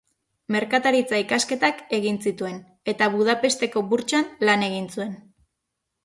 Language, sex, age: Basque, female, 30-39